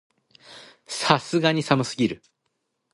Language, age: Japanese, 40-49